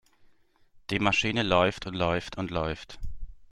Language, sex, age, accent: German, male, 30-39, Deutschland Deutsch